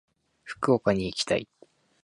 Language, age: Japanese, under 19